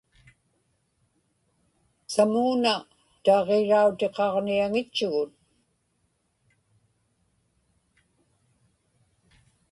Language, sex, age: Inupiaq, female, 80-89